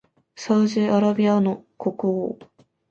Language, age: Japanese, 19-29